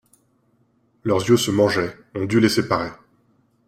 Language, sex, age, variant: French, male, 19-29, Français de métropole